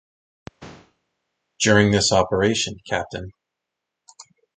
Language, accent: English, Canadian English